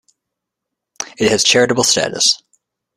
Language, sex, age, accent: English, male, 30-39, United States English